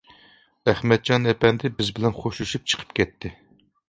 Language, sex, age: Uyghur, male, 40-49